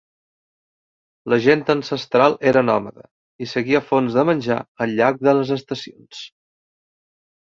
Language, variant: Catalan, Central